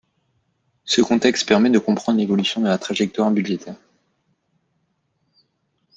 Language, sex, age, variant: French, male, 19-29, Français de métropole